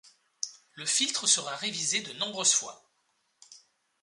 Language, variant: French, Français de métropole